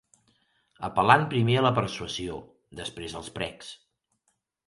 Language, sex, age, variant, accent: Catalan, male, 40-49, Central, tarragoní